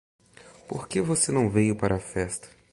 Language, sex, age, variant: Portuguese, male, 19-29, Portuguese (Brasil)